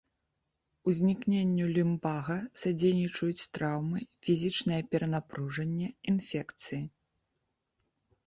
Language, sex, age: Belarusian, female, 30-39